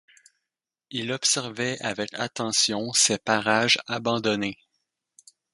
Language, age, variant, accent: French, 19-29, Français d'Amérique du Nord, Français du Canada